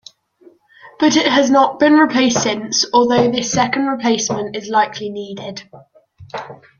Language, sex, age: English, female, 40-49